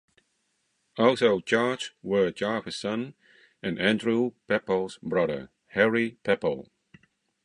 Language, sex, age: English, male, 40-49